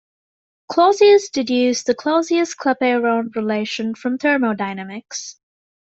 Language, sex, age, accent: English, female, 19-29, England English